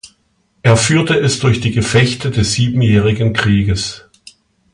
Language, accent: German, Deutschland Deutsch